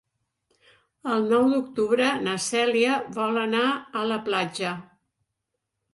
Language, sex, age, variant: Catalan, female, 60-69, Central